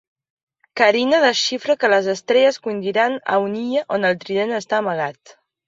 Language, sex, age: Catalan, female, 19-29